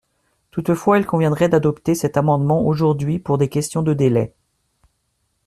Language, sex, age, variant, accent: French, male, 40-49, Français d'Amérique du Nord, Français du Canada